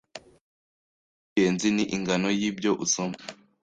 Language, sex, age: Kinyarwanda, male, under 19